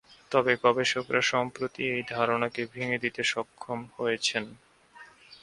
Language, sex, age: Bengali, male, 19-29